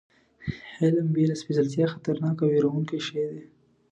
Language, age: Pashto, 19-29